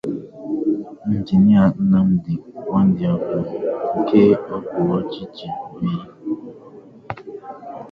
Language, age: Igbo, 19-29